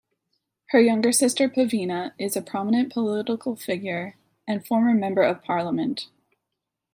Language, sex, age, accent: English, female, 30-39, United States English